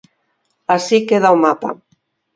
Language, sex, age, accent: Galician, female, 50-59, Oriental (común en zona oriental)